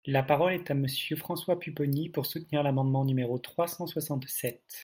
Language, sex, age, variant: French, male, 19-29, Français de métropole